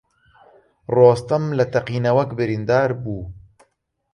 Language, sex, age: Central Kurdish, male, 19-29